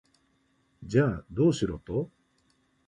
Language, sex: Japanese, male